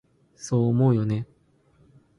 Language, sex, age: Japanese, male, 19-29